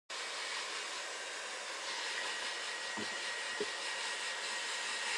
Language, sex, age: Min Nan Chinese, female, 19-29